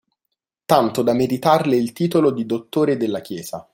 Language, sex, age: Italian, male, 19-29